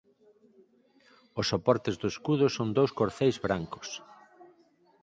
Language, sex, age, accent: Galician, male, 50-59, Central (gheada)